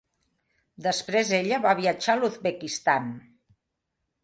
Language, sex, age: Catalan, female, 60-69